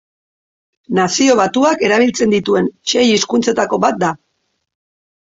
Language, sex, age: Basque, female, 40-49